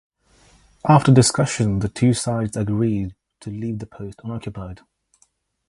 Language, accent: English, England English